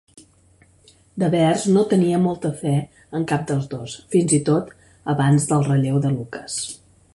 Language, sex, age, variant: Catalan, female, 50-59, Central